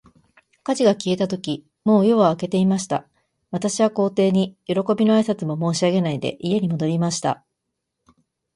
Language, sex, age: Japanese, female, 40-49